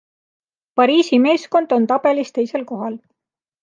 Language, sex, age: Estonian, female, 30-39